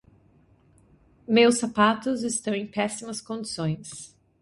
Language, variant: Portuguese, Portuguese (Brasil)